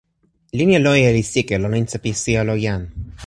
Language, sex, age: Toki Pona, male, 19-29